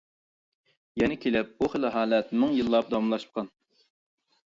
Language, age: Uyghur, 30-39